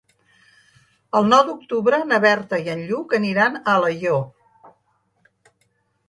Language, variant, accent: Catalan, Central, central